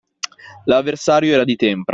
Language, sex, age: Italian, male, 19-29